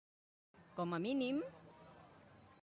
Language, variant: Catalan, Central